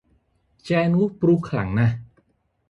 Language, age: Khmer, 30-39